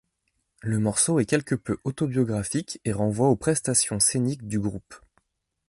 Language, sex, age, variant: French, male, 30-39, Français de métropole